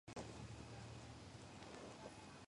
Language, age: Georgian, 19-29